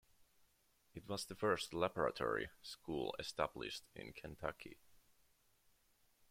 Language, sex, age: English, male, 19-29